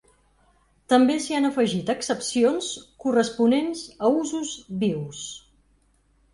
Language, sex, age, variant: Catalan, female, 40-49, Central